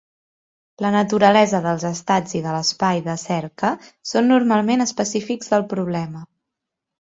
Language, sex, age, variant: Catalan, female, 19-29, Central